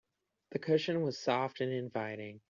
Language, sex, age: English, male, 19-29